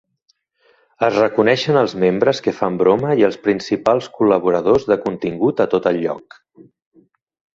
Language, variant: Catalan, Central